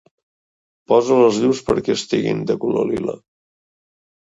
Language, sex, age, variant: Catalan, male, 50-59, Central